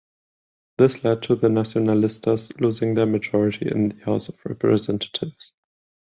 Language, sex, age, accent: English, male, 19-29, German